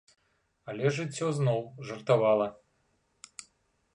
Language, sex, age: Belarusian, male, 50-59